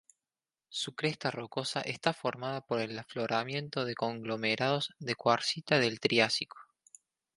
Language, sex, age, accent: Spanish, male, 19-29, Rioplatense: Argentina, Uruguay, este de Bolivia, Paraguay